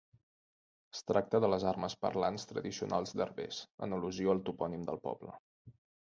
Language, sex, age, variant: Catalan, male, 30-39, Central